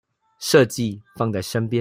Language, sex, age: Chinese, male, 19-29